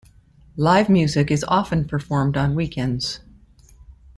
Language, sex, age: English, female, 50-59